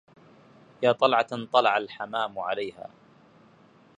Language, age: Arabic, 30-39